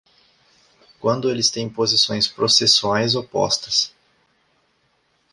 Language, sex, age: Portuguese, male, 19-29